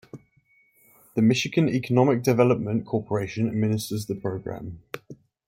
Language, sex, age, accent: English, male, 19-29, England English